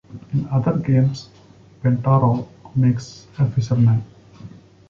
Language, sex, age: English, male, 40-49